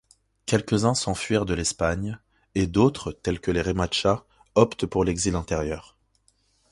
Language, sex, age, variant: French, male, 19-29, Français de métropole